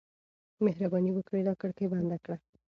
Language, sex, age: Pashto, female, under 19